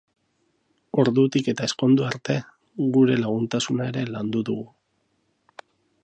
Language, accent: Basque, Mendebalekoa (Araba, Bizkaia, Gipuzkoako mendebaleko herri batzuk)